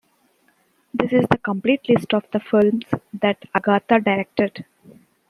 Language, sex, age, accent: English, female, 19-29, United States English